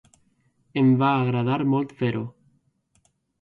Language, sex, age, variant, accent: Catalan, male, 19-29, Valencià central, valencià